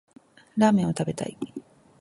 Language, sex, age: Japanese, female, 40-49